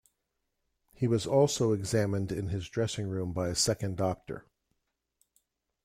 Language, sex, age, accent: English, male, 70-79, United States English